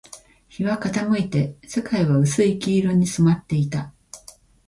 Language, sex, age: Japanese, female, 50-59